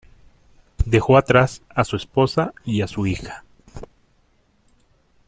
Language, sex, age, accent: Spanish, male, 40-49, México